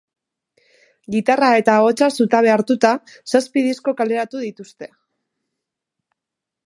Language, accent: Basque, Mendebalekoa (Araba, Bizkaia, Gipuzkoako mendebaleko herri batzuk)